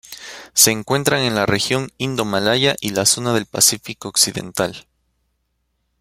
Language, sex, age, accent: Spanish, male, 19-29, Andino-Pacífico: Colombia, Perú, Ecuador, oeste de Bolivia y Venezuela andina